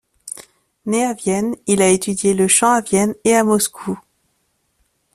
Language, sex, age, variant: French, female, 30-39, Français de métropole